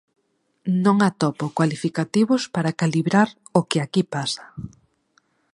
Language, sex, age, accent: Galician, female, 30-39, Normativo (estándar)